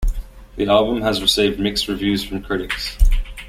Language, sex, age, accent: English, male, 19-29, Australian English